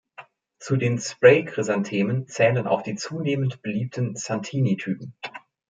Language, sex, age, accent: German, male, 40-49, Deutschland Deutsch